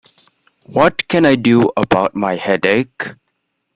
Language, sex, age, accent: English, male, 19-29, United States English